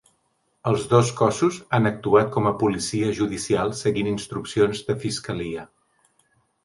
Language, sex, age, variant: Catalan, male, 50-59, Central